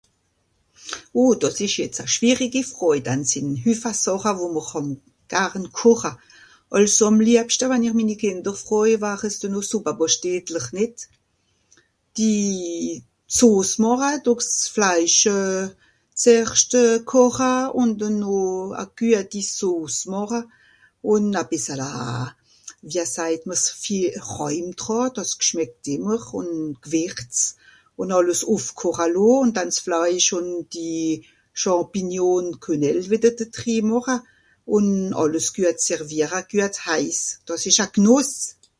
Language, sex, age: Swiss German, female, 50-59